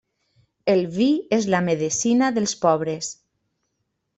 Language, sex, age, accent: Catalan, female, 30-39, valencià